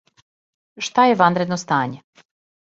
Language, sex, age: Serbian, female, 50-59